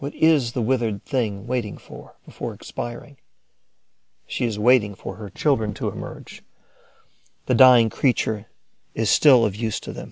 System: none